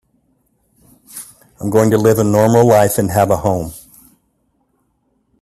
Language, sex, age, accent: English, male, 50-59, United States English